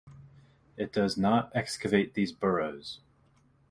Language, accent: English, United States English